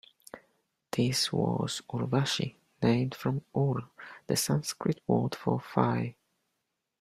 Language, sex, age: English, male, 30-39